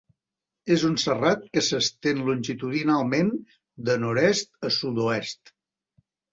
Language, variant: Catalan, Central